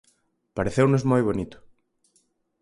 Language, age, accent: Galician, 19-29, Oriental (común en zona oriental)